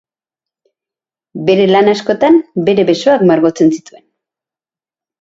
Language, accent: Basque, Mendebalekoa (Araba, Bizkaia, Gipuzkoako mendebaleko herri batzuk)